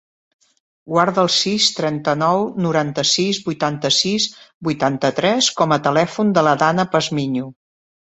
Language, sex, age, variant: Catalan, female, 50-59, Central